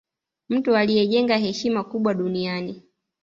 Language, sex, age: Swahili, female, 19-29